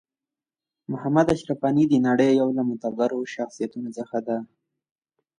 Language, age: Pashto, 19-29